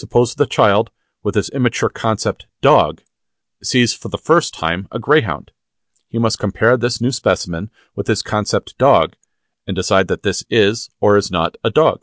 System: none